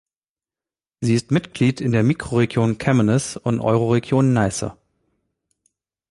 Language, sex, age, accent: German, male, 30-39, Deutschland Deutsch